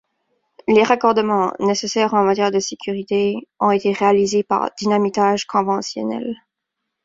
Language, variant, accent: French, Français d'Amérique du Nord, Français du Canada